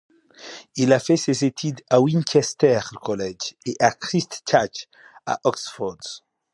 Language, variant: French, Français d'Afrique subsaharienne et des îles africaines